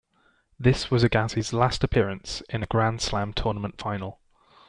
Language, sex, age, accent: English, male, 19-29, England English